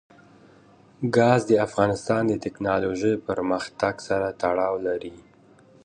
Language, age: Pashto, 19-29